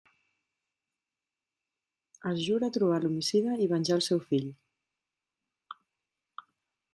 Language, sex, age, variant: Catalan, female, 50-59, Central